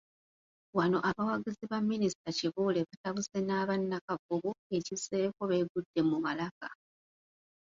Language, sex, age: Ganda, female, 30-39